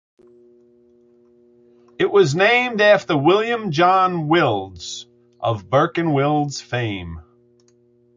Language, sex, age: English, male, 60-69